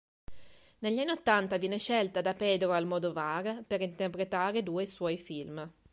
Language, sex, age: Italian, female, 30-39